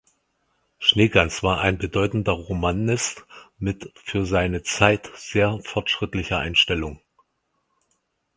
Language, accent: German, Deutschland Deutsch